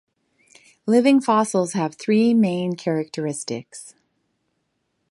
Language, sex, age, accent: English, female, 60-69, United States English